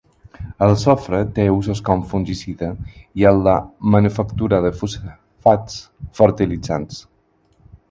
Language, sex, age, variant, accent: Catalan, male, 30-39, Balear, balear; aprenent (recent, des del castellà)